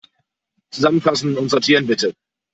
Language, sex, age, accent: German, male, 30-39, Deutschland Deutsch